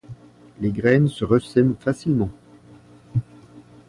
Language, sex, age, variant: French, male, 50-59, Français de métropole